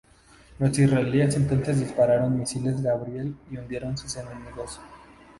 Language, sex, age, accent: Spanish, male, 19-29, México